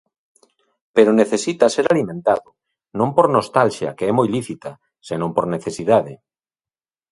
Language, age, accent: Galician, 40-49, Normativo (estándar)